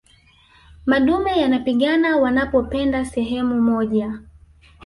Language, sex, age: Swahili, female, 19-29